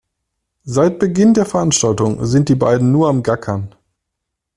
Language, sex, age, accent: German, male, 30-39, Deutschland Deutsch